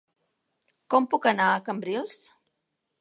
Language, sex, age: Catalan, female, 60-69